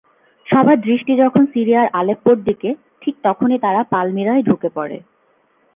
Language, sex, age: Bengali, female, 19-29